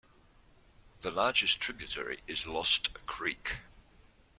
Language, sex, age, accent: English, male, 60-69, England English